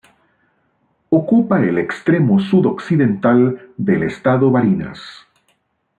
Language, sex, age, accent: Spanish, male, 50-59, América central